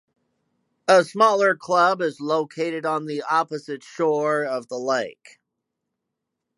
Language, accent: English, United States English